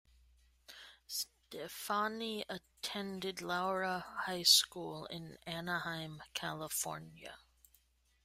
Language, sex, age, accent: English, female, 30-39, United States English